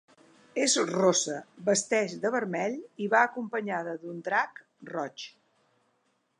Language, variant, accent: Catalan, Central, central